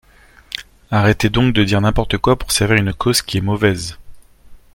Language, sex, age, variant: French, male, 30-39, Français de métropole